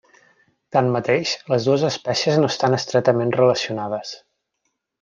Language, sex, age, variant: Catalan, male, 30-39, Central